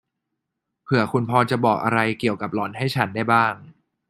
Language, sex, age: Thai, male, 19-29